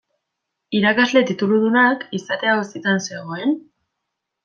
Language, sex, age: Basque, female, 19-29